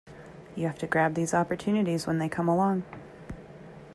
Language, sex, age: English, female, 30-39